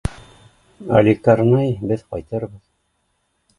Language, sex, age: Bashkir, male, 50-59